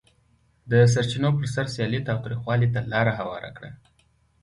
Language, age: Pashto, 19-29